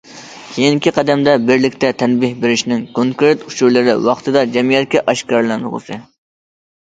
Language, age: Uyghur, 19-29